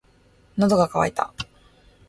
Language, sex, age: Japanese, female, 19-29